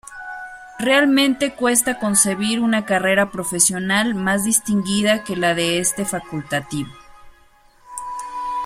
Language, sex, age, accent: Spanish, female, 40-49, México